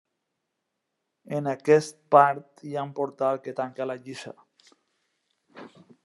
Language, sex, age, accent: Catalan, male, 50-59, valencià